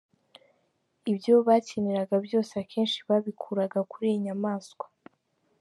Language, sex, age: Kinyarwanda, female, 19-29